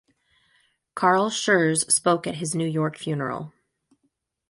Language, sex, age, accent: English, female, 30-39, United States English